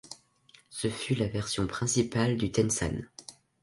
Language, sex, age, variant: French, male, under 19, Français de métropole